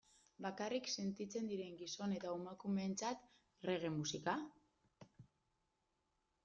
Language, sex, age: Basque, female, 19-29